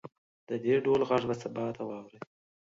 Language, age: Pashto, under 19